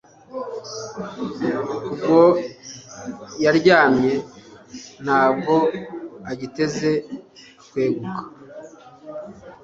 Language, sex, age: Kinyarwanda, female, 19-29